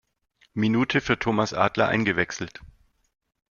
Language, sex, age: German, male, 30-39